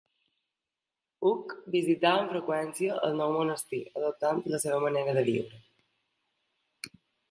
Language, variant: Catalan, Balear